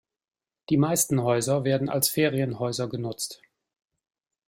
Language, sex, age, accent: German, male, 50-59, Deutschland Deutsch